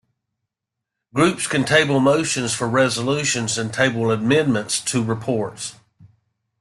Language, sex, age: English, male, 50-59